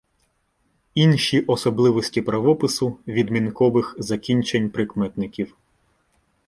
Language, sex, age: Ukrainian, male, 19-29